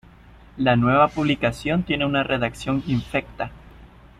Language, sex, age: Spanish, male, 30-39